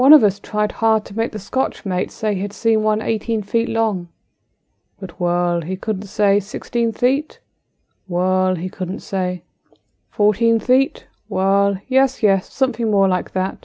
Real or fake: real